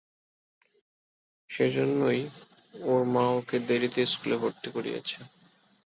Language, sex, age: Bengali, male, 19-29